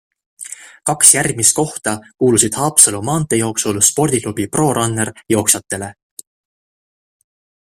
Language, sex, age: Estonian, male, 19-29